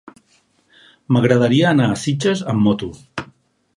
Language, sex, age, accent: Catalan, male, 50-59, Barceloní